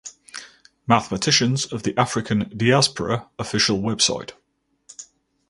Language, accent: English, England English